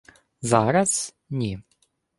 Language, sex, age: Ukrainian, male, 19-29